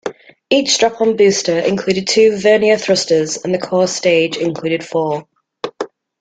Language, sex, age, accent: English, female, 30-39, England English